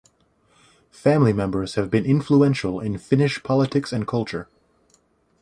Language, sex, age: English, male, 19-29